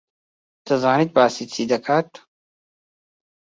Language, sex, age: Central Kurdish, male, 19-29